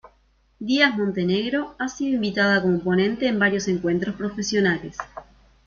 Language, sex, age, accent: Spanish, female, 30-39, Rioplatense: Argentina, Uruguay, este de Bolivia, Paraguay